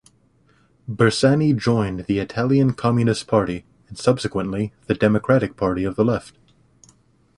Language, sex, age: English, male, 19-29